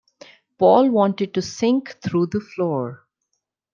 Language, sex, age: English, female, under 19